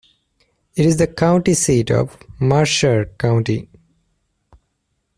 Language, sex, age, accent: English, male, 19-29, United States English